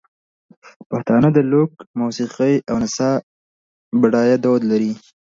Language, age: Pashto, 19-29